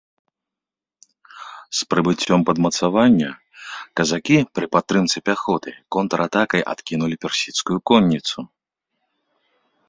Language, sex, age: Belarusian, male, 30-39